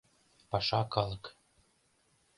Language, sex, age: Mari, male, 30-39